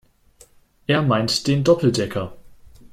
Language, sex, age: German, female, 19-29